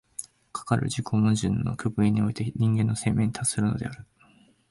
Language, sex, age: Japanese, male, 19-29